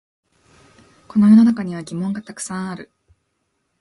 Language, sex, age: Japanese, female, 19-29